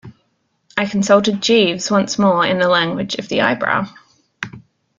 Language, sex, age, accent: English, female, 30-39, Australian English